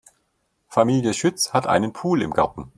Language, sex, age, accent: German, male, 40-49, Deutschland Deutsch